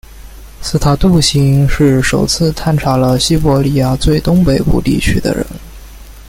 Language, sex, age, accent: Chinese, male, 19-29, 出生地：江苏省